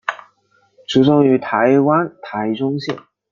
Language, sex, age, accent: Chinese, male, 19-29, 出生地：湖北省